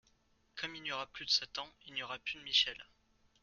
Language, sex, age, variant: French, male, 19-29, Français de métropole